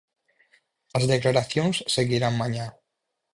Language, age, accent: Galician, 19-29, Oriental (común en zona oriental)